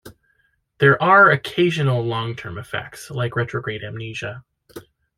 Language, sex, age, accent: English, male, 30-39, United States English